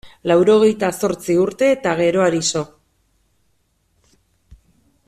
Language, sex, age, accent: Basque, female, 40-49, Mendebalekoa (Araba, Bizkaia, Gipuzkoako mendebaleko herri batzuk)